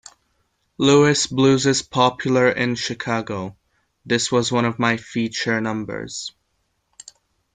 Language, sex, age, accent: English, male, under 19, United States English